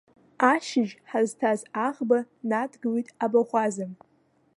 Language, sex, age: Abkhazian, female, under 19